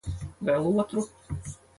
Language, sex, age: Latvian, female, 50-59